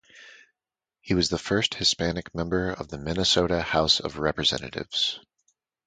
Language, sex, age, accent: English, male, 30-39, United States English